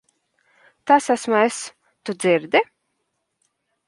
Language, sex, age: Latvian, female, 19-29